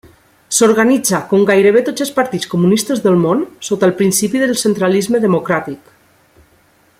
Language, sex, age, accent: Catalan, female, 30-39, valencià